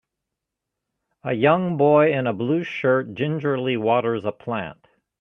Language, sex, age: English, male, 50-59